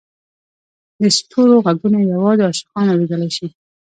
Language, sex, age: Pashto, female, 19-29